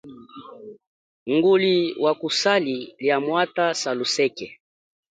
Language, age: Chokwe, 30-39